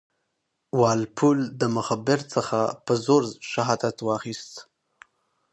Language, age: Pashto, 19-29